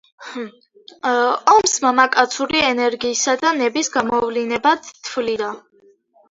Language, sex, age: Georgian, female, under 19